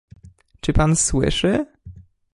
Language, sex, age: Polish, male, 19-29